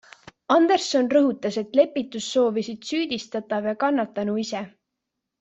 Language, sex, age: Estonian, female, 19-29